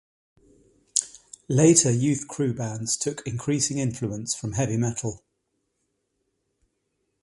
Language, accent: English, England English